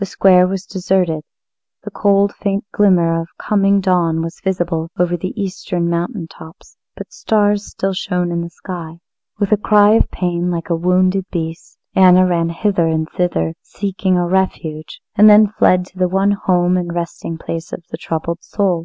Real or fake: real